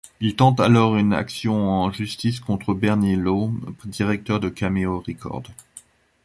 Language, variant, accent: French, Français d'Europe, Français d’Allemagne